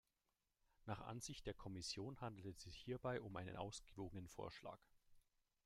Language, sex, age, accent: German, male, 30-39, Deutschland Deutsch